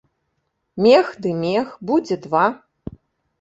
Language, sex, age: Belarusian, female, 30-39